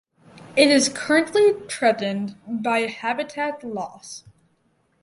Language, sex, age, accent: English, female, under 19, United States English